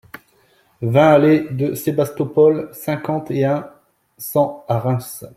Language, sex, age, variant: French, male, 30-39, Français de métropole